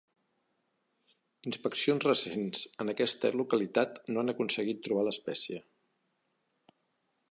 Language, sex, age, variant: Catalan, male, 50-59, Central